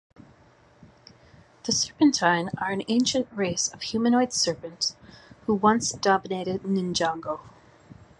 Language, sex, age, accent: English, female, 40-49, United States English